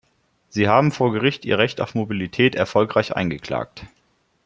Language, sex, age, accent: German, male, 30-39, Deutschland Deutsch